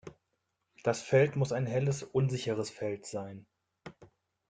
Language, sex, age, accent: German, male, 30-39, Deutschland Deutsch